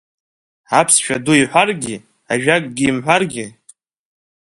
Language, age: Abkhazian, under 19